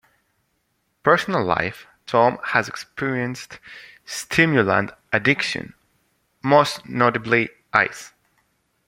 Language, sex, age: English, male, 19-29